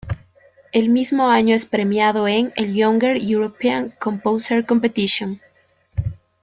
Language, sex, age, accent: Spanish, female, 19-29, Andino-Pacífico: Colombia, Perú, Ecuador, oeste de Bolivia y Venezuela andina